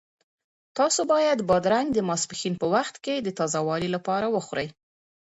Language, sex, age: Pashto, female, 30-39